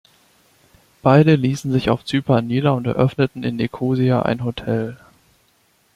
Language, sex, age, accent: German, male, 19-29, Deutschland Deutsch